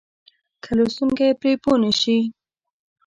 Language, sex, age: Pashto, female, under 19